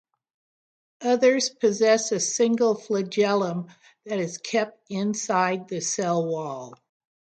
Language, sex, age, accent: English, female, 60-69, United States English